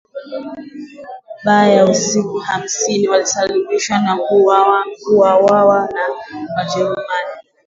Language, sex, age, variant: Swahili, female, 19-29, Kiswahili cha Bara ya Kenya